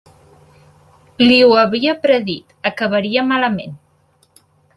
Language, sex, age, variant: Catalan, female, 19-29, Central